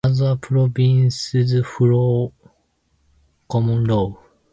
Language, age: English, 19-29